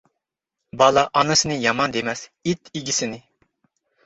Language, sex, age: Uyghur, male, 40-49